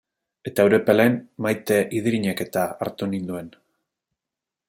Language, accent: Basque, Mendebalekoa (Araba, Bizkaia, Gipuzkoako mendebaleko herri batzuk)